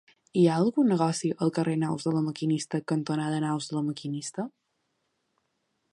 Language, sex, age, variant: Catalan, female, 19-29, Balear